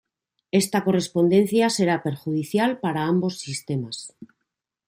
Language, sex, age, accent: Spanish, female, 40-49, España: Norte peninsular (Asturias, Castilla y León, Cantabria, País Vasco, Navarra, Aragón, La Rioja, Guadalajara, Cuenca)